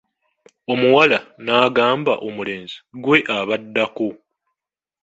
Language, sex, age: Ganda, male, 19-29